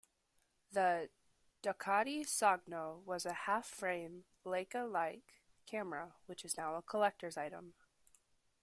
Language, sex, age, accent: English, female, under 19, United States English